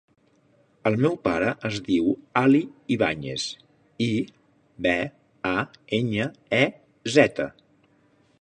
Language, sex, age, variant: Catalan, male, 40-49, Central